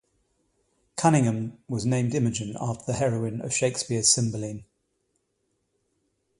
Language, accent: English, England English